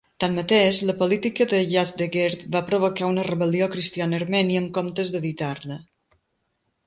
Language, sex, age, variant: Catalan, female, 50-59, Balear